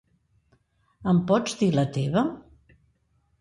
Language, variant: Catalan, Central